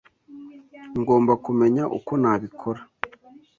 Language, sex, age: Kinyarwanda, male, 19-29